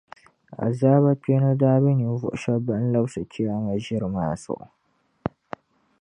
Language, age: Dagbani, 19-29